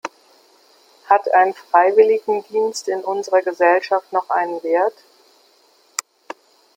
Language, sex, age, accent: German, female, 50-59, Deutschland Deutsch